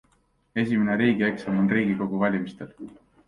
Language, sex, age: Estonian, male, 19-29